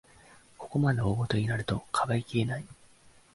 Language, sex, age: Japanese, male, 19-29